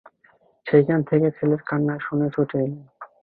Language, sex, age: Bengali, male, under 19